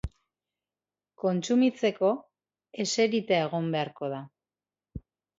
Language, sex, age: Basque, female, 30-39